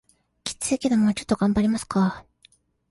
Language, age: Japanese, 19-29